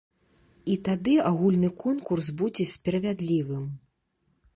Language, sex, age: Belarusian, female, 40-49